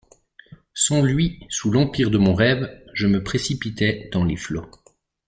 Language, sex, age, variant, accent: French, male, 30-39, Français d'Europe, Français de Suisse